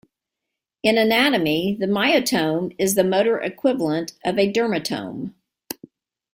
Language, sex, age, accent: English, female, 60-69, United States English